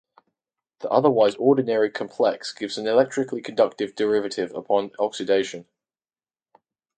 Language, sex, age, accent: English, male, under 19, England English